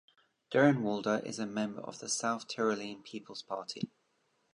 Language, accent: English, England English